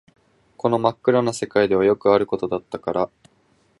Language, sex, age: Japanese, male, 19-29